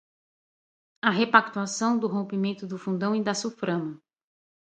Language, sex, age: Portuguese, female, 30-39